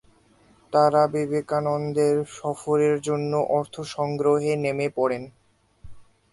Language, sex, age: Bengali, male, 19-29